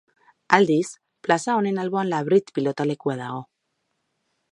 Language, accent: Basque, Mendebalekoa (Araba, Bizkaia, Gipuzkoako mendebaleko herri batzuk)